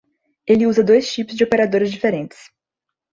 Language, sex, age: Portuguese, female, 19-29